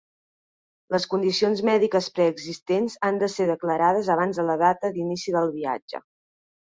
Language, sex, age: Catalan, female, 30-39